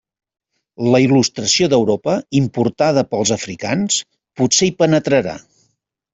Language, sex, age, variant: Catalan, male, 50-59, Central